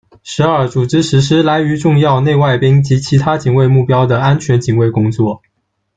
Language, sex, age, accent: Chinese, male, 19-29, 出生地：福建省